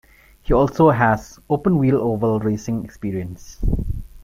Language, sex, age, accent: English, male, 30-39, India and South Asia (India, Pakistan, Sri Lanka)